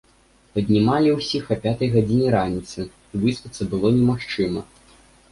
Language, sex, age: Belarusian, male, under 19